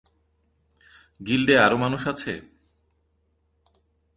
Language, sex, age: Bengali, male, 40-49